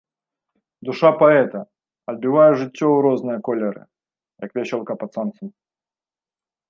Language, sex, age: Belarusian, male, 19-29